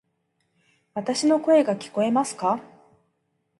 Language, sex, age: Japanese, female, 30-39